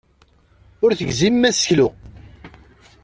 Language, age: Kabyle, 40-49